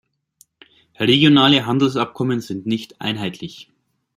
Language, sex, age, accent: German, male, 30-39, Deutschland Deutsch